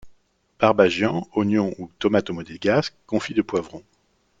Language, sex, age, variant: French, male, 30-39, Français de métropole